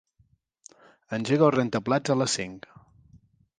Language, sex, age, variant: Catalan, male, 40-49, Central